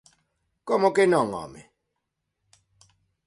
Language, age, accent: Galician, 40-49, Normativo (estándar)